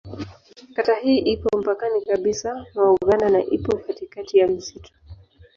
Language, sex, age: Swahili, female, 19-29